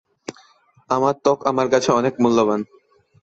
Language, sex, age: Bengali, male, under 19